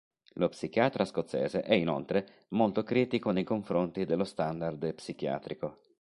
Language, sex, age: Italian, male, 40-49